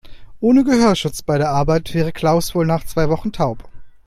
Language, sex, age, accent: German, male, 30-39, Deutschland Deutsch